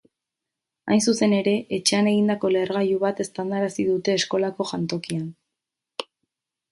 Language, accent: Basque, Erdialdekoa edo Nafarra (Gipuzkoa, Nafarroa)